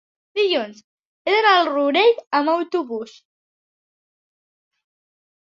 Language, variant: Catalan, Central